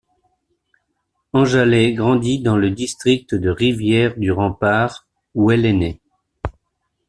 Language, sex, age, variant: French, male, 50-59, Français de métropole